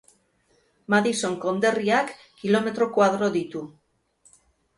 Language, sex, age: Basque, female, 50-59